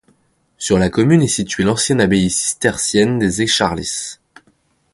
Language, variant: French, Français de métropole